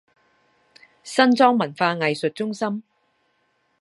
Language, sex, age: Chinese, female, 30-39